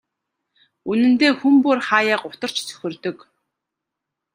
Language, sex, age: Mongolian, female, 30-39